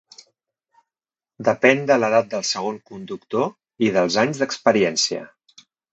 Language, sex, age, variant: Catalan, male, 40-49, Central